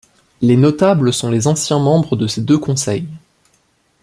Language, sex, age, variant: French, male, 19-29, Français de métropole